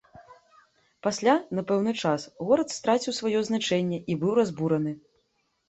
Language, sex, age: Belarusian, female, 19-29